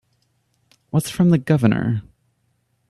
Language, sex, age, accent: English, male, 19-29, United States English